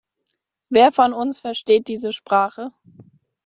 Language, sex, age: German, female, 19-29